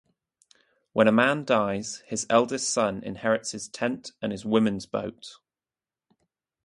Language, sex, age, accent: English, male, 19-29, England English